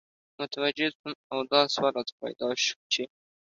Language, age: Pashto, 19-29